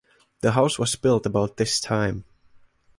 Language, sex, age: English, male, 19-29